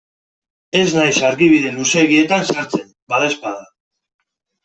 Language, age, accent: Basque, 30-39, Mendebalekoa (Araba, Bizkaia, Gipuzkoako mendebaleko herri batzuk)